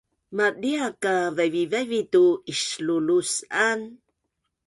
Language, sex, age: Bunun, female, 60-69